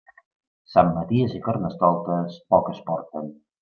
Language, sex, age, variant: Catalan, male, 30-39, Central